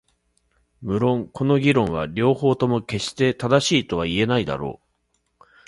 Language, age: Japanese, 40-49